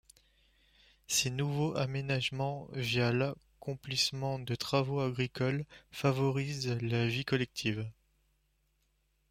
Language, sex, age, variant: French, male, 19-29, Français de métropole